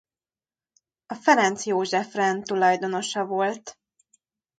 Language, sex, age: Hungarian, female, 30-39